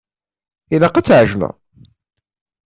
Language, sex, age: Kabyle, male, 30-39